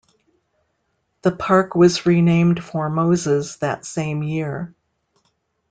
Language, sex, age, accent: English, female, 60-69, United States English